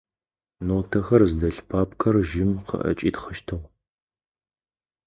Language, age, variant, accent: Adyghe, 30-39, Адыгабзэ (Кирил, пстэумэ зэдыряе), Кıэмгуй (Çemguy)